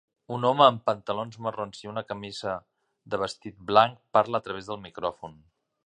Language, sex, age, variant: Catalan, male, 50-59, Central